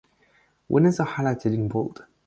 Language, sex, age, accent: English, male, under 19, Southern African (South Africa, Zimbabwe, Namibia)